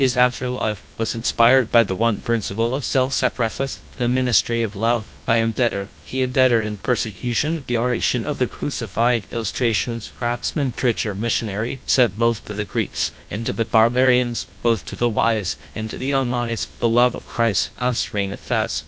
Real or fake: fake